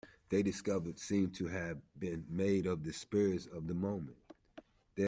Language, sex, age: English, male, 50-59